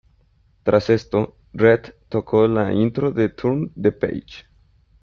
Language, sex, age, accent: Spanish, male, 19-29, México